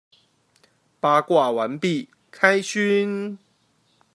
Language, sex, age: Chinese, male, 30-39